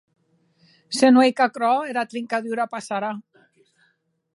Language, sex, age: Occitan, female, 50-59